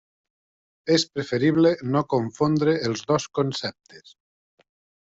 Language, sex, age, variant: Catalan, male, 40-49, Septentrional